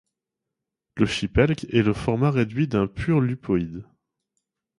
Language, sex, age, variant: French, male, 30-39, Français de métropole